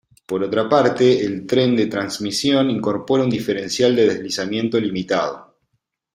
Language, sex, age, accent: Spanish, male, 40-49, Rioplatense: Argentina, Uruguay, este de Bolivia, Paraguay